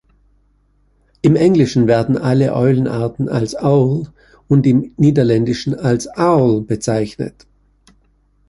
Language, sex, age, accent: German, male, 50-59, Österreichisches Deutsch